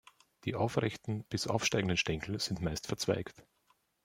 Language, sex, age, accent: German, male, 30-39, Österreichisches Deutsch